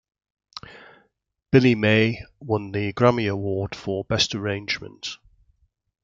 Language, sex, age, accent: English, male, 60-69, England English